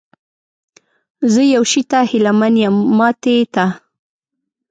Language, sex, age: Pashto, female, 19-29